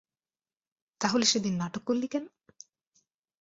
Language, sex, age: Bengali, female, 19-29